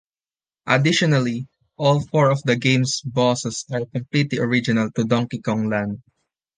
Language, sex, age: English, male, 19-29